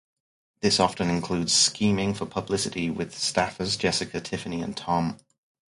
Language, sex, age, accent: English, male, 30-39, England English